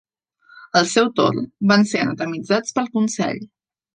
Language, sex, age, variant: Catalan, female, 19-29, Central